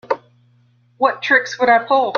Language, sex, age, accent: English, female, 50-59, United States English